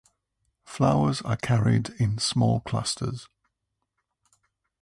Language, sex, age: English, male, 50-59